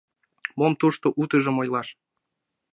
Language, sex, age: Mari, male, 19-29